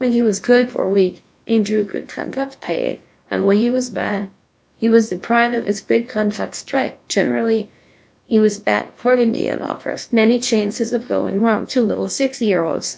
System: TTS, GlowTTS